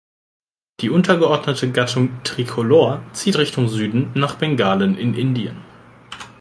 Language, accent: German, Deutschland Deutsch